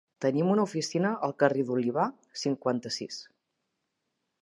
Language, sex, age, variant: Catalan, female, 40-49, Central